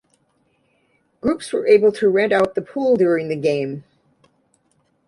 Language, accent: English, United States English